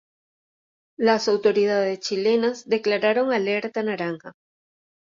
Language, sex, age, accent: Spanish, female, 30-39, Caribe: Cuba, Venezuela, Puerto Rico, República Dominicana, Panamá, Colombia caribeña, México caribeño, Costa del golfo de México